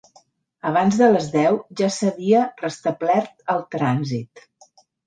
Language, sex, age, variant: Catalan, female, 50-59, Central